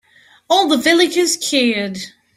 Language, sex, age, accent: English, female, 40-49, United States English